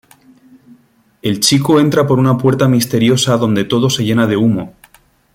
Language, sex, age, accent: Spanish, male, 40-49, España: Sur peninsular (Andalucia, Extremadura, Murcia)